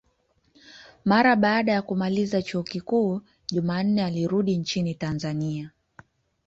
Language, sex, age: Swahili, female, 19-29